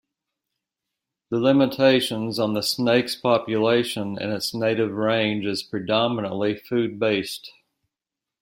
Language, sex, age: English, male, 50-59